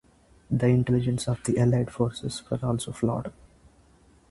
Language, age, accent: English, 19-29, India and South Asia (India, Pakistan, Sri Lanka)